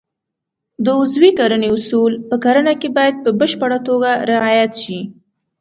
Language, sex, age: Pashto, female, 19-29